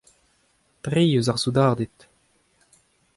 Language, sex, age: Breton, male, 19-29